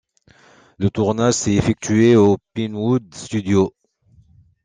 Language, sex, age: French, male, 30-39